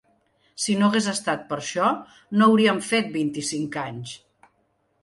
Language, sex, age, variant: Catalan, female, 50-59, Central